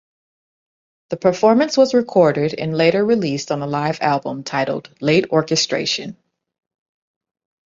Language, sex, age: English, female, 40-49